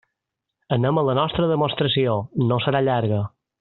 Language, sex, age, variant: Catalan, male, 19-29, Balear